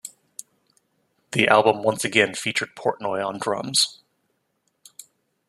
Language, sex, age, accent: English, male, 30-39, United States English